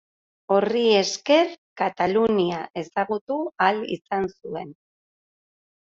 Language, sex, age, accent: Basque, female, 50-59, Erdialdekoa edo Nafarra (Gipuzkoa, Nafarroa)